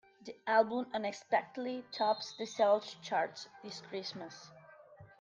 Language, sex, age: English, female, 19-29